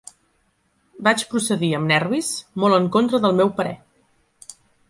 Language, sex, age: Catalan, female, 40-49